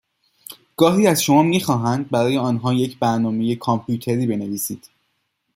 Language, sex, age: Persian, male, 19-29